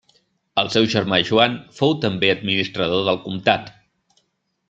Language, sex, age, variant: Catalan, male, 30-39, Nord-Occidental